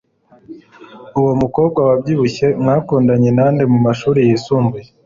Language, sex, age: Kinyarwanda, male, 19-29